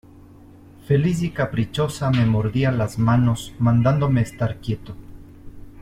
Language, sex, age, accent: Spanish, male, 40-49, Andino-Pacífico: Colombia, Perú, Ecuador, oeste de Bolivia y Venezuela andina